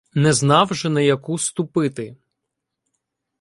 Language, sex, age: Ukrainian, male, 19-29